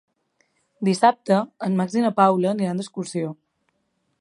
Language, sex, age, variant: Catalan, female, 19-29, Balear